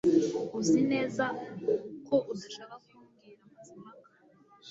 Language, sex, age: Kinyarwanda, female, 19-29